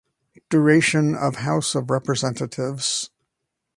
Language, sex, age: English, male, 60-69